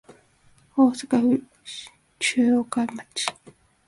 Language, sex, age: Japanese, female, 19-29